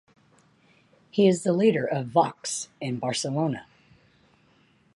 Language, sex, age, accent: English, female, 40-49, United States English